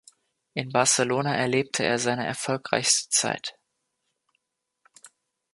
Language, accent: German, Deutschland Deutsch